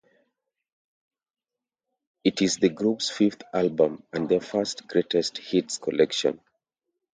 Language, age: English, 30-39